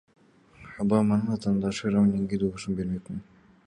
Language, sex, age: Kyrgyz, male, 19-29